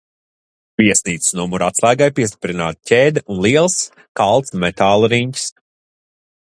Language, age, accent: Latvian, 30-39, nav